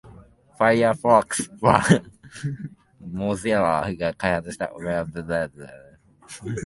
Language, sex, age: Japanese, male, 19-29